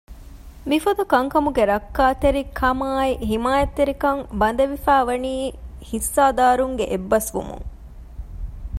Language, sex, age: Divehi, female, 30-39